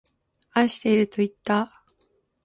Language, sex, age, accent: Japanese, female, 50-59, 標準語